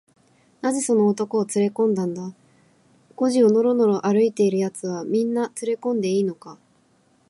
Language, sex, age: Japanese, female, 19-29